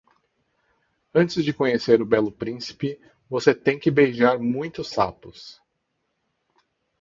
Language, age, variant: Portuguese, 50-59, Portuguese (Brasil)